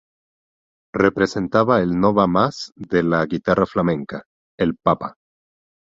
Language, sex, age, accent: Spanish, male, 30-39, México